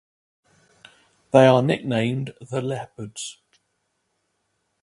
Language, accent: English, England English